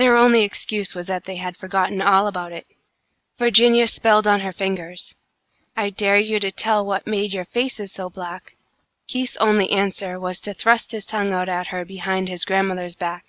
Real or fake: real